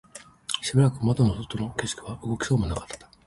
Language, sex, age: Japanese, male, 50-59